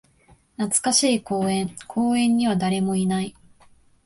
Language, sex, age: Japanese, female, 19-29